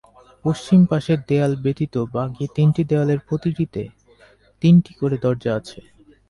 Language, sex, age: Bengali, male, 30-39